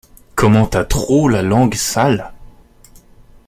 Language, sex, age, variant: French, male, 19-29, Français de métropole